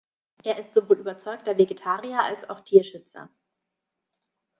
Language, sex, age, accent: German, female, 30-39, Deutschland Deutsch